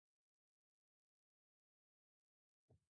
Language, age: Japanese, 19-29